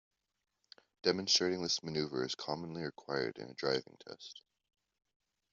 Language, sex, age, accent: English, male, under 19, Canadian English